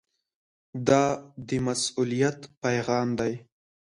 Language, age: Pashto, under 19